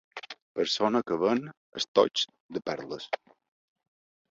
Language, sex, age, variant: Catalan, male, 50-59, Balear